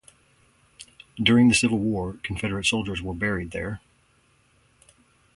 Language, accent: English, United States English